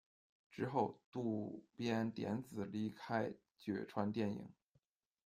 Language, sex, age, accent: Chinese, male, 30-39, 出生地：北京市